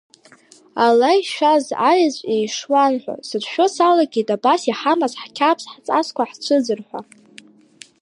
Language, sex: Abkhazian, female